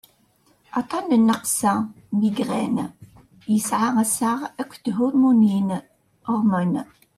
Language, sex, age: Kabyle, female, 40-49